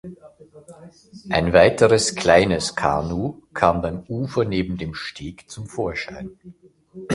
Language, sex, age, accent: German, male, 50-59, Österreichisches Deutsch